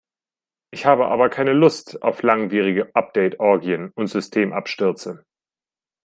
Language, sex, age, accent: German, male, 19-29, Deutschland Deutsch